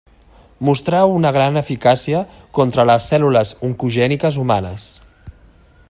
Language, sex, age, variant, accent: Catalan, male, 40-49, Central, central